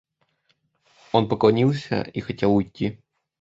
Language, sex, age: Russian, male, 19-29